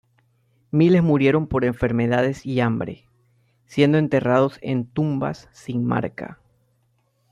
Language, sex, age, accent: Spanish, male, 30-39, América central